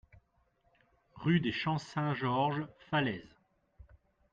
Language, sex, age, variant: French, male, 40-49, Français de métropole